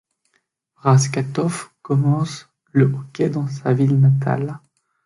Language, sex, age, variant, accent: French, male, 19-29, Français d'Europe, Français de Belgique